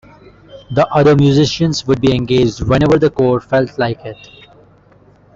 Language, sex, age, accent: English, male, 19-29, India and South Asia (India, Pakistan, Sri Lanka)